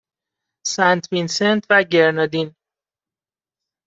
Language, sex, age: Persian, male, 30-39